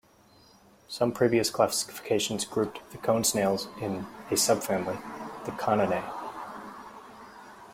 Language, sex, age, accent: English, male, 19-29, United States English